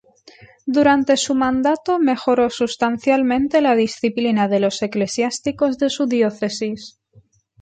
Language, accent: Spanish, España: Centro-Sur peninsular (Madrid, Toledo, Castilla-La Mancha)